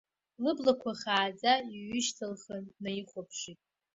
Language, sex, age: Abkhazian, female, under 19